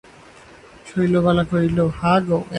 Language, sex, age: Bengali, male, 19-29